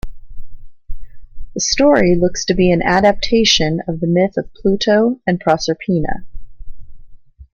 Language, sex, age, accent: English, female, 30-39, United States English